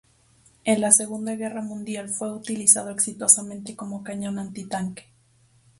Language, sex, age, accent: Spanish, female, 19-29, México